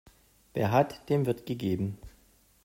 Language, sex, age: German, male, 30-39